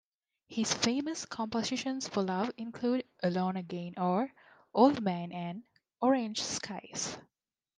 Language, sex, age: English, female, 19-29